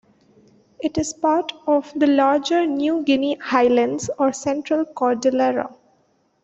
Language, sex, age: English, female, 19-29